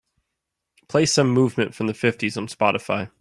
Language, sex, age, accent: English, male, 19-29, United States English